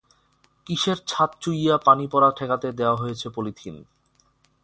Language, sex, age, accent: Bengali, male, 19-29, Bengali